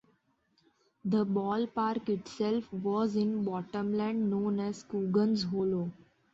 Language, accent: English, India and South Asia (India, Pakistan, Sri Lanka)